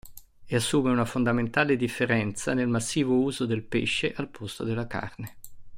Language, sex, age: Italian, male, 50-59